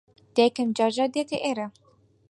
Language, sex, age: Central Kurdish, female, 19-29